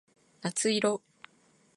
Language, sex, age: Japanese, female, 19-29